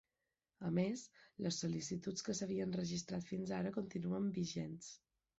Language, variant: Catalan, Balear